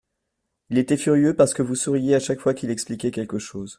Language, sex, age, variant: French, male, 19-29, Français de métropole